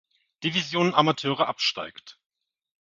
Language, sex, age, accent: German, male, 40-49, Deutschland Deutsch